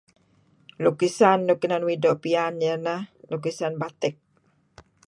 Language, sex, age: Kelabit, female, 60-69